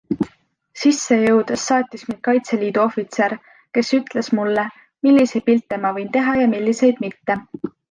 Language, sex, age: Estonian, female, 19-29